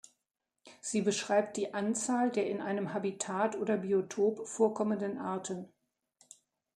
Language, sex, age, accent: German, female, 60-69, Deutschland Deutsch